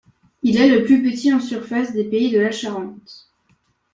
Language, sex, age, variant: French, male, under 19, Français de métropole